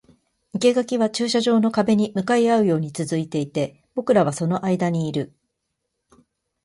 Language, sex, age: Japanese, female, 40-49